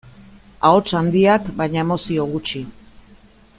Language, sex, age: Basque, female, 50-59